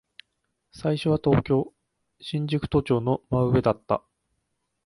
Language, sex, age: Japanese, male, 19-29